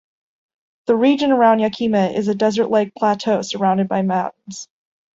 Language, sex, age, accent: English, female, 19-29, United States English